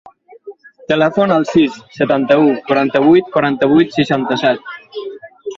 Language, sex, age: Catalan, male, 19-29